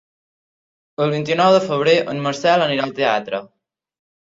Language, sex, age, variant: Catalan, male, under 19, Central